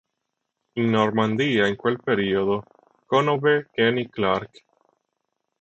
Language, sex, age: Italian, male, 30-39